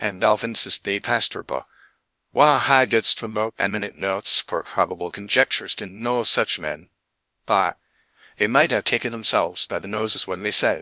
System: TTS, VITS